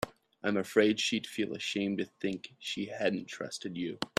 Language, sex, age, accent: English, male, 30-39, United States English